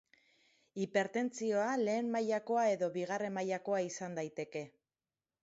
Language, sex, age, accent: Basque, female, 40-49, Mendebalekoa (Araba, Bizkaia, Gipuzkoako mendebaleko herri batzuk)